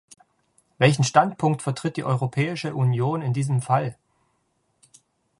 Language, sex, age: German, male, 40-49